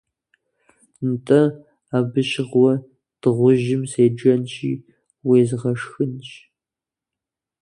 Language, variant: Kabardian, Адыгэбзэ (Къэбэрдей, Кирил, псоми зэдай)